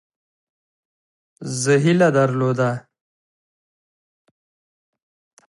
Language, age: Pashto, 19-29